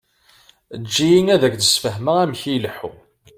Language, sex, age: Kabyle, male, 30-39